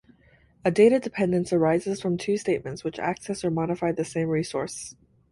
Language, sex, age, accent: English, female, 19-29, United States English